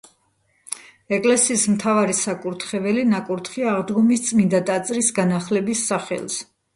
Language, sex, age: Georgian, female, 40-49